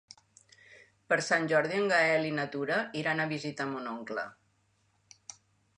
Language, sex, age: Catalan, female, 70-79